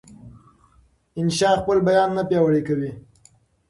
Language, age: Pashto, under 19